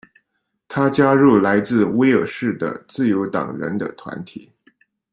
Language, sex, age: Chinese, male, 40-49